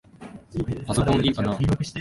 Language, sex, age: Japanese, male, 19-29